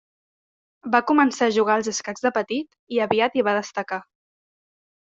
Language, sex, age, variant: Catalan, female, 19-29, Central